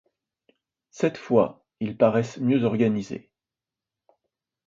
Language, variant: French, Français de métropole